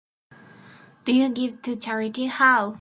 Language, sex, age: English, female, 19-29